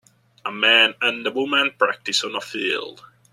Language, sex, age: English, male, 19-29